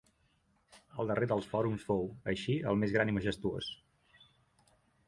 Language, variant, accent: Catalan, Central, tarragoní